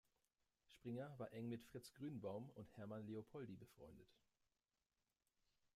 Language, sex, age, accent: German, male, 30-39, Deutschland Deutsch